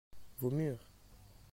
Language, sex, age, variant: French, male, under 19, Français de métropole